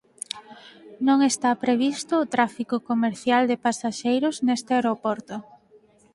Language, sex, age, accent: Galician, female, 19-29, Normativo (estándar)